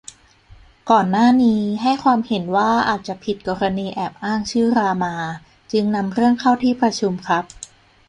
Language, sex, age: Thai, female, 30-39